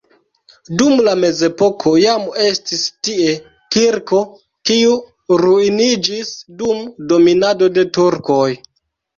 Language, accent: Esperanto, Internacia